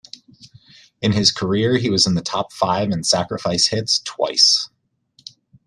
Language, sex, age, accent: English, male, 30-39, United States English